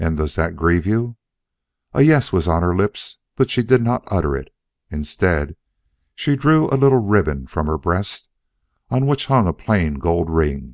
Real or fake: real